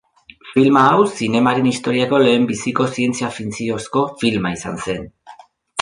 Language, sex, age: Basque, male, 40-49